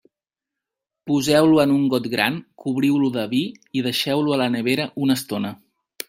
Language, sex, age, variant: Catalan, male, 40-49, Central